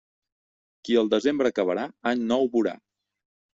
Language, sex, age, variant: Catalan, male, 30-39, Central